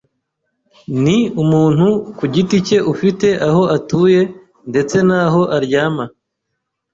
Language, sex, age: Kinyarwanda, male, 30-39